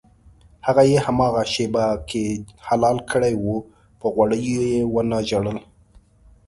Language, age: Pashto, 30-39